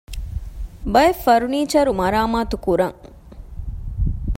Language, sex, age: Divehi, female, 30-39